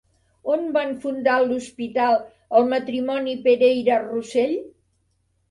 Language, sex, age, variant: Catalan, female, 60-69, Central